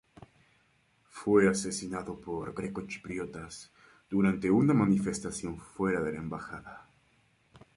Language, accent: Spanish, América central